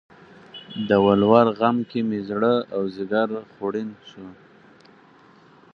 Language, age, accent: Pashto, 30-39, کندهارۍ لهجه